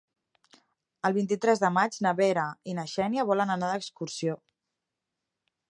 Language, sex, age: Catalan, female, 30-39